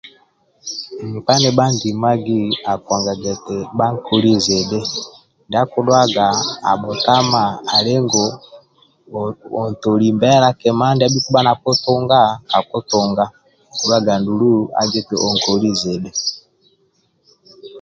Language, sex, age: Amba (Uganda), male, 50-59